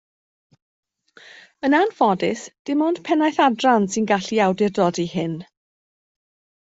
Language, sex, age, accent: Welsh, female, 50-59, Y Deyrnas Unedig Cymraeg